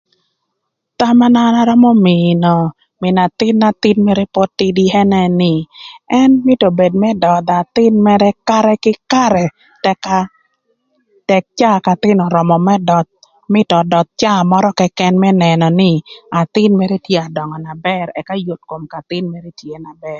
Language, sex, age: Thur, female, 50-59